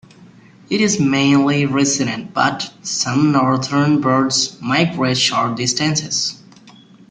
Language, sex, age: English, male, 19-29